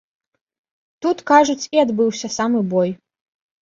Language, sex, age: Belarusian, female, 19-29